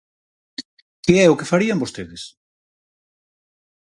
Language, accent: Galician, Normativo (estándar)